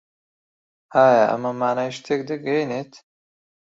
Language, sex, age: Central Kurdish, male, 30-39